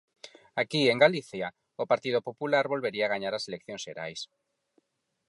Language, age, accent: Galician, 40-49, Normativo (estándar); Neofalante